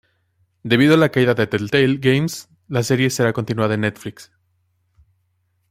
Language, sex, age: Spanish, male, 19-29